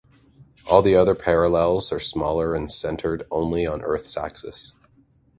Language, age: English, 40-49